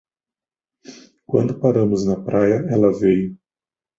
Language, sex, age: Portuguese, male, 50-59